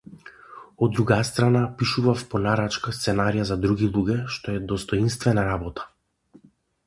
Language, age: Macedonian, 19-29